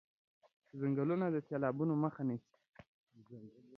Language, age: Pashto, under 19